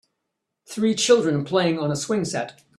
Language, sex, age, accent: English, male, 60-69, Canadian English